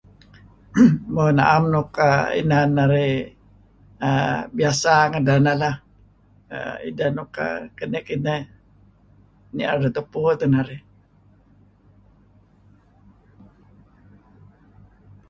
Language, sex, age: Kelabit, male, 70-79